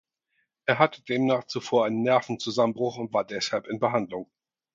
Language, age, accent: German, 40-49, Deutschland Deutsch